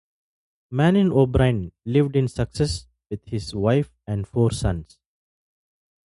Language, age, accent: English, 40-49, India and South Asia (India, Pakistan, Sri Lanka)